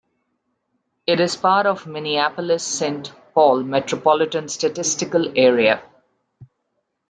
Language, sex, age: English, female, 30-39